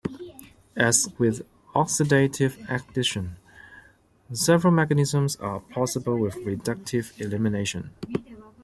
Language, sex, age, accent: English, male, 30-39, Hong Kong English